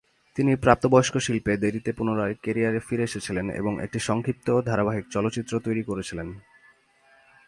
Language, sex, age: Bengali, male, 19-29